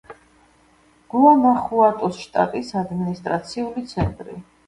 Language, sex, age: Georgian, female, 50-59